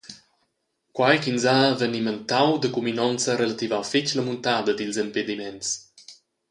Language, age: Romansh, 19-29